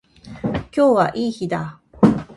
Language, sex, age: Japanese, female, 50-59